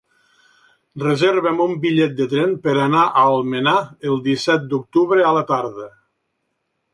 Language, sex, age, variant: Catalan, male, 70-79, Nord-Occidental